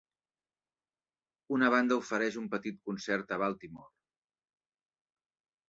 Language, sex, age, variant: Catalan, male, 40-49, Central